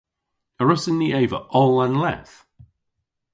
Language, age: Cornish, 50-59